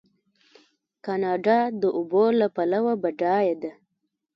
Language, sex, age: Pashto, female, 19-29